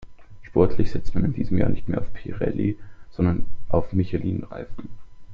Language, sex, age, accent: German, male, under 19, Deutschland Deutsch